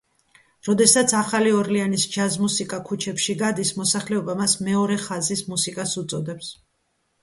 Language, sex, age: Georgian, female, 50-59